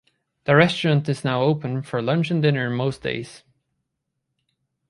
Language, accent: English, United States English